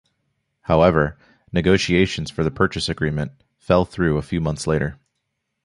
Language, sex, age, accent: English, male, 19-29, United States English